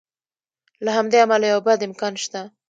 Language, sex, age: Pashto, female, 19-29